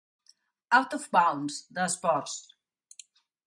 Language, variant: Catalan, Central